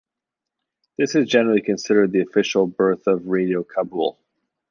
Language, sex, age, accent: English, male, 40-49, Canadian English